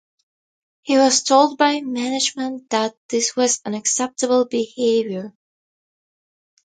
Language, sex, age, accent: English, female, under 19, United States English